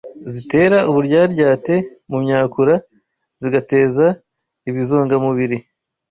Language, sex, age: Kinyarwanda, male, 19-29